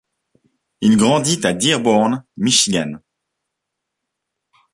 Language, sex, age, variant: French, male, 30-39, Français de métropole